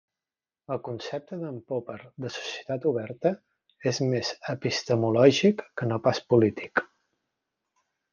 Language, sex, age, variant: Catalan, male, 30-39, Central